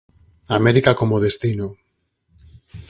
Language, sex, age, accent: Galician, male, 40-49, Normativo (estándar)